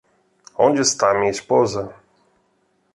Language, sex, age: Portuguese, male, 40-49